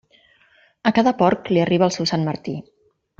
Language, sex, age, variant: Catalan, female, 40-49, Central